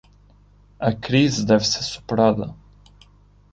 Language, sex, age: Portuguese, male, 19-29